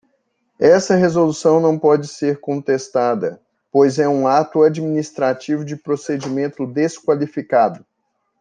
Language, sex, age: Portuguese, male, 40-49